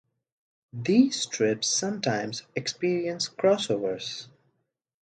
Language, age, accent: English, 19-29, India and South Asia (India, Pakistan, Sri Lanka)